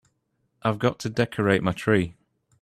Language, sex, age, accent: English, male, 19-29, England English